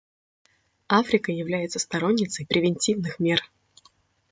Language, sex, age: Russian, female, 19-29